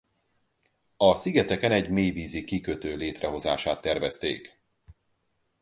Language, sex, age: Hungarian, male, 40-49